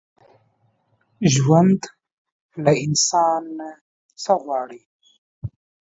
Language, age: Pashto, 19-29